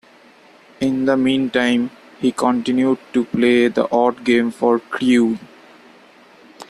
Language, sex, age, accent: English, male, 19-29, India and South Asia (India, Pakistan, Sri Lanka)